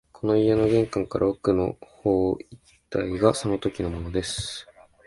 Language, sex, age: Japanese, male, 19-29